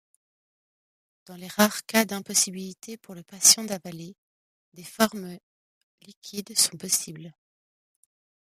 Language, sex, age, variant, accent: French, female, 30-39, Français d'Europe, Français de Suisse